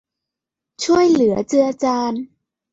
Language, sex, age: Thai, female, 30-39